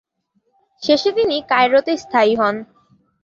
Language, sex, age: Bengali, female, 30-39